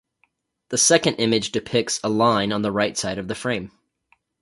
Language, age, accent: English, 19-29, United States English